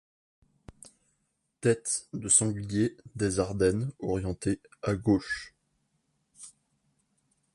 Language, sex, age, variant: French, male, 19-29, Français de métropole